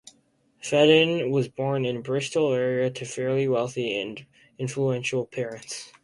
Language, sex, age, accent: English, male, under 19, United States English